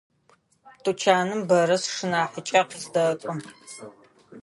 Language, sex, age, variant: Adyghe, female, 30-39, Адыгабзэ (Кирил, пстэумэ зэдыряе)